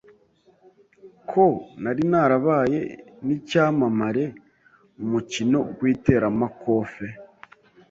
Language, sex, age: Kinyarwanda, male, 19-29